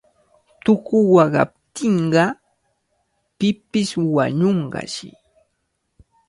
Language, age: Cajatambo North Lima Quechua, 19-29